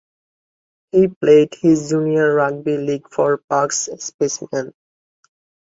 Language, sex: English, male